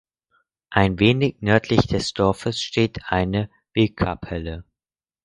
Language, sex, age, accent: German, male, under 19, Deutschland Deutsch